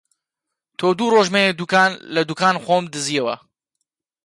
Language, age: Central Kurdish, 19-29